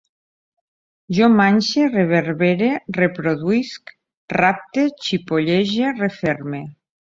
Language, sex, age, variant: Catalan, female, 50-59, Central